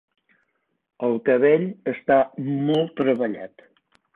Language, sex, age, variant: Catalan, male, 60-69, Central